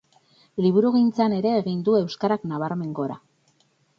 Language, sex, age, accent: Basque, female, 30-39, Mendebalekoa (Araba, Bizkaia, Gipuzkoako mendebaleko herri batzuk)